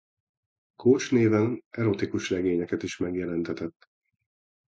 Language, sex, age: Hungarian, male, 40-49